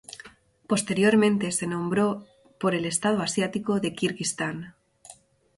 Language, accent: Spanish, España: Norte peninsular (Asturias, Castilla y León, Cantabria, País Vasco, Navarra, Aragón, La Rioja, Guadalajara, Cuenca)